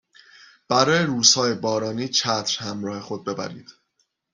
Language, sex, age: Persian, male, 30-39